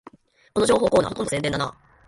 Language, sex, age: Japanese, female, 19-29